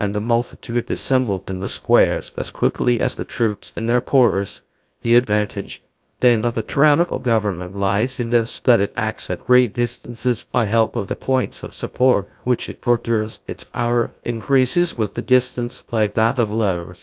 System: TTS, GlowTTS